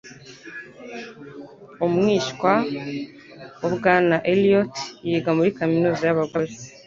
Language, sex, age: Kinyarwanda, female, 19-29